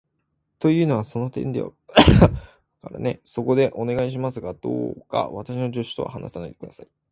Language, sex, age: Japanese, male, 19-29